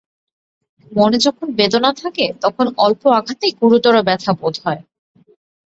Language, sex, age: Bengali, female, 19-29